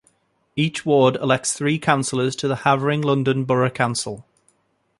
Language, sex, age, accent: English, male, 19-29, England English